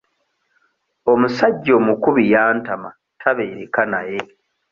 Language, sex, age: Ganda, male, 30-39